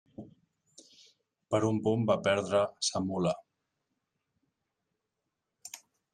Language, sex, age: Catalan, male, 40-49